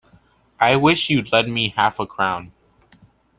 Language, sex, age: English, male, under 19